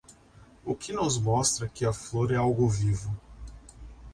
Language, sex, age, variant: Portuguese, male, 40-49, Portuguese (Brasil)